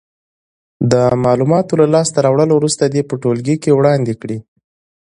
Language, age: Pashto, 19-29